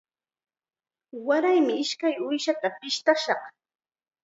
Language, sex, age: Chiquián Ancash Quechua, female, 30-39